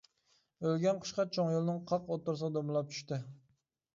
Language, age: Uyghur, 19-29